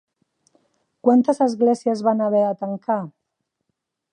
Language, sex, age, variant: Catalan, female, 40-49, Central